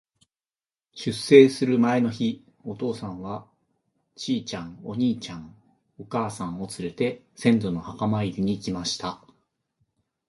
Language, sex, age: Japanese, male, 50-59